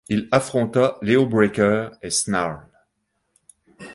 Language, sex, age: French, male, 60-69